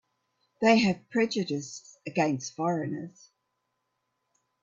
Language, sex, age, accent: English, female, 70-79, Australian English